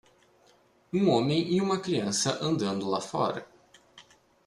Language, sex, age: Portuguese, male, 19-29